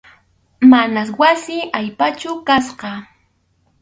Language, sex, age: Arequipa-La Unión Quechua, female, 19-29